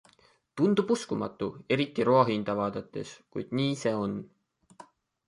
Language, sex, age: Estonian, male, 19-29